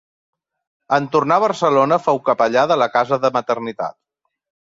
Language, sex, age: Catalan, male, 40-49